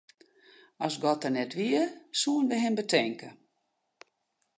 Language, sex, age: Western Frisian, female, 60-69